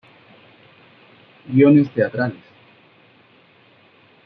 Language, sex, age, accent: Spanish, male, 30-39, México